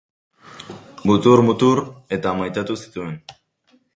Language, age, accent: Basque, under 19, Erdialdekoa edo Nafarra (Gipuzkoa, Nafarroa)